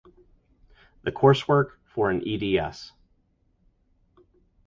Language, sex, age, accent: English, male, 30-39, United States English